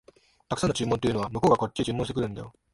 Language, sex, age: Japanese, male, 19-29